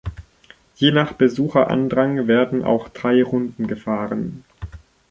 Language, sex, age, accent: German, male, 30-39, Deutschland Deutsch